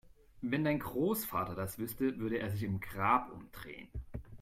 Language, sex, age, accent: German, male, 30-39, Deutschland Deutsch